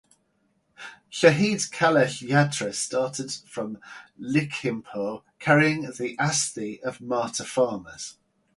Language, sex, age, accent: English, male, 40-49, England English